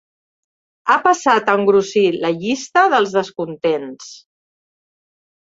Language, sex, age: Catalan, female, 40-49